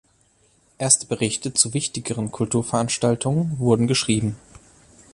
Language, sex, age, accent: German, male, 19-29, Deutschland Deutsch